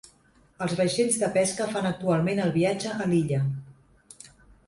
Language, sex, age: Catalan, female, 40-49